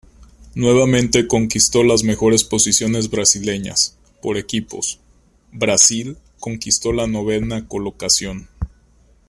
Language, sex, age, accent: Spanish, male, 19-29, México